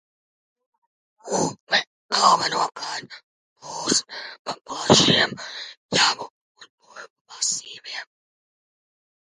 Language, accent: Latvian, bez akcenta